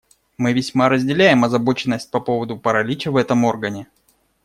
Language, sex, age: Russian, male, 40-49